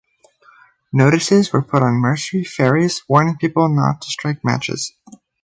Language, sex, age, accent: English, male, under 19, United States English